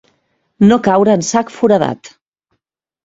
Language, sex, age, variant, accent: Catalan, female, 40-49, Central, Català central